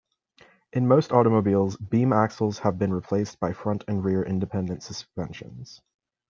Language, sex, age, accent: English, male, under 19, United States English